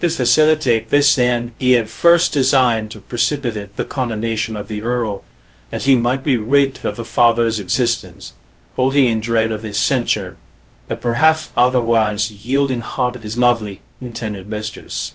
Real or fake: fake